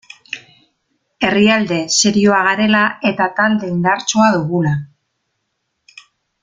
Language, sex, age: Basque, female, 50-59